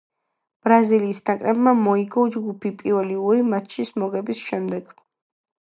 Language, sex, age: Georgian, female, 19-29